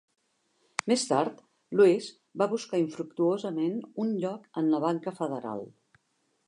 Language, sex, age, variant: Catalan, female, 60-69, Central